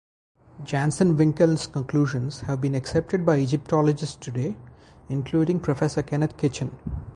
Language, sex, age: English, male, 40-49